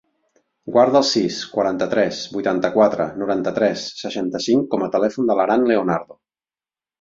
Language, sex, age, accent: Catalan, male, 40-49, Català central